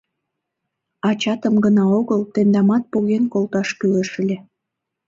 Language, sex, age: Mari, female, under 19